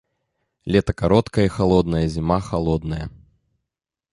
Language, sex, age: Belarusian, male, 30-39